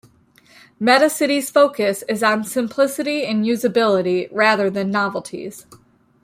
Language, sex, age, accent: English, female, 30-39, United States English